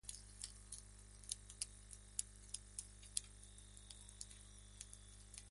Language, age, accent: Spanish, 40-49, España: Centro-Sur peninsular (Madrid, Toledo, Castilla-La Mancha)